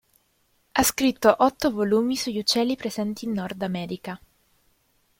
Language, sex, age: Italian, female, 19-29